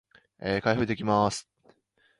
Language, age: Japanese, 19-29